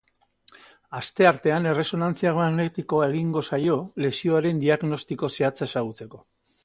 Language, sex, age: Basque, male, 60-69